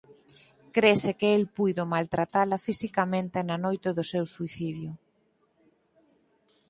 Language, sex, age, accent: Galician, female, 50-59, Normativo (estándar)